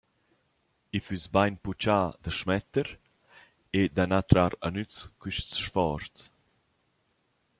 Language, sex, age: Romansh, male, 30-39